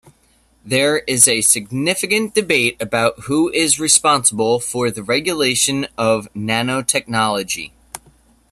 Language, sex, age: English, male, 30-39